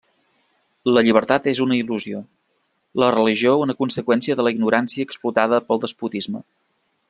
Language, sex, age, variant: Catalan, male, 30-39, Central